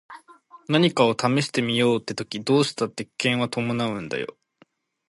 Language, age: Japanese, 19-29